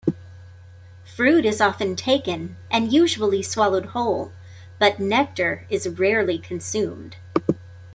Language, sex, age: English, female, 40-49